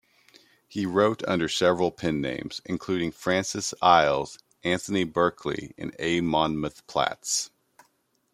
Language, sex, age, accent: English, male, 30-39, United States English